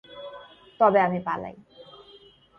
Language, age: Bengali, 19-29